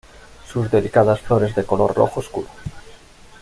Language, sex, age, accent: Spanish, male, 30-39, España: Norte peninsular (Asturias, Castilla y León, Cantabria, País Vasco, Navarra, Aragón, La Rioja, Guadalajara, Cuenca)